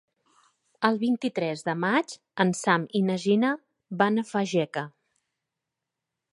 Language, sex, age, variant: Catalan, female, 40-49, Central